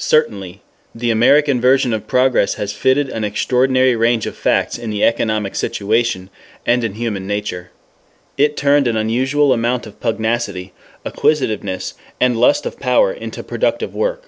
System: none